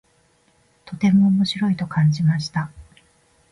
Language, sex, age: Japanese, female, 50-59